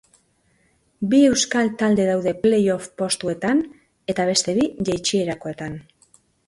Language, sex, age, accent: Basque, female, 40-49, Mendebalekoa (Araba, Bizkaia, Gipuzkoako mendebaleko herri batzuk)